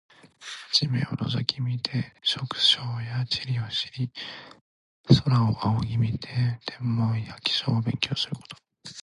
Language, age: Japanese, 19-29